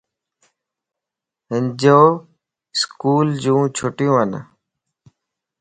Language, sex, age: Lasi, female, 19-29